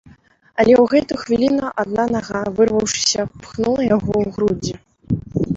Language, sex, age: Belarusian, female, 19-29